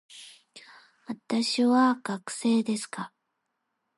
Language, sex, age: Japanese, female, 19-29